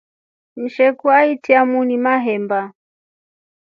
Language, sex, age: Rombo, female, 40-49